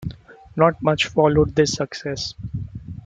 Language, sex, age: English, male, 19-29